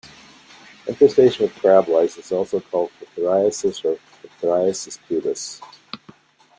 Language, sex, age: English, male, 50-59